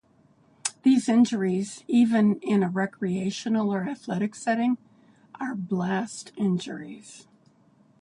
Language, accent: English, United States English